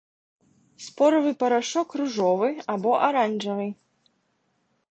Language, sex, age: Belarusian, female, 30-39